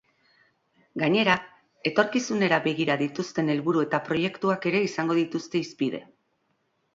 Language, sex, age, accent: Basque, female, 40-49, Erdialdekoa edo Nafarra (Gipuzkoa, Nafarroa)